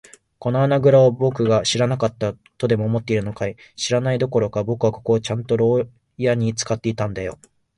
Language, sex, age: Japanese, male, 19-29